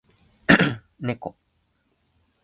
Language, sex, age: Japanese, male, 19-29